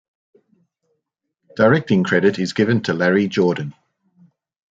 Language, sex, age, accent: English, male, 50-59, Australian English